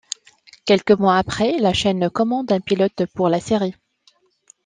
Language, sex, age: French, female, 19-29